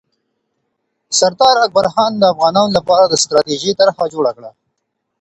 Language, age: Pashto, 19-29